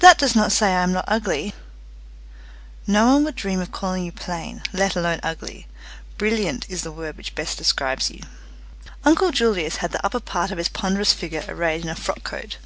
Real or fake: real